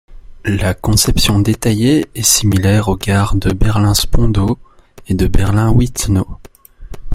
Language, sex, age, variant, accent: French, male, 19-29, Français d'Europe, Français de Belgique